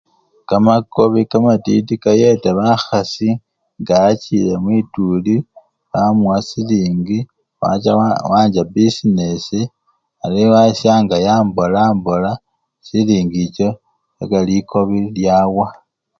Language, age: Luyia, 40-49